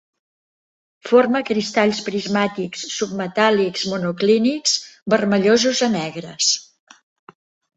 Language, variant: Catalan, Central